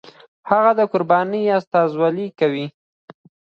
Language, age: Pashto, under 19